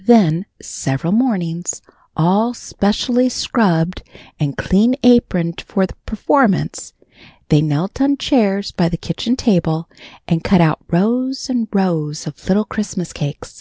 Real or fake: real